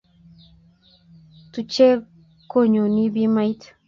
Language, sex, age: Kalenjin, female, 19-29